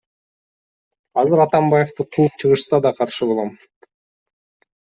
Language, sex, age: Kyrgyz, male, 40-49